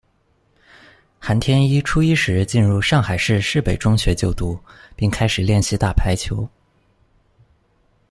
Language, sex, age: Chinese, male, 19-29